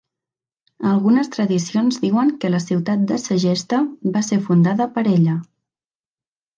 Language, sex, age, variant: Catalan, female, 19-29, Septentrional